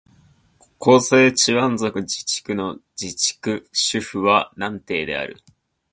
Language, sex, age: Japanese, male, 19-29